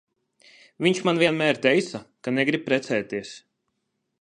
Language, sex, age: Latvian, male, 30-39